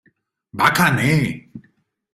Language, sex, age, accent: Spanish, male, 40-49, Caribe: Cuba, Venezuela, Puerto Rico, República Dominicana, Panamá, Colombia caribeña, México caribeño, Costa del golfo de México